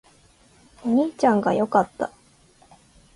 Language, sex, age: Japanese, female, 19-29